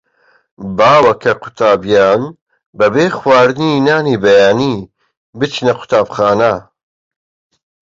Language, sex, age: Central Kurdish, male, 19-29